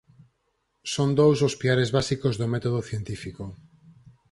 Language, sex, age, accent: Galician, male, 40-49, Normativo (estándar)